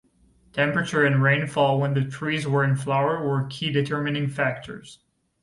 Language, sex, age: English, male, 19-29